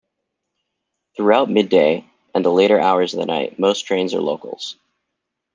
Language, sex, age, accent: English, male, 19-29, United States English